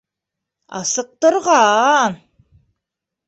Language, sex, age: Bashkir, female, 30-39